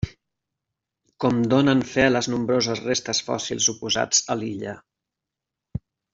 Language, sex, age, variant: Catalan, male, 40-49, Central